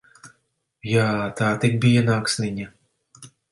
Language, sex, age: Latvian, male, 40-49